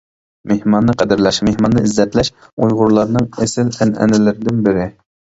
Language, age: Uyghur, 19-29